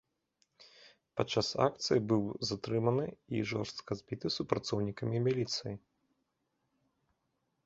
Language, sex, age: Belarusian, male, 30-39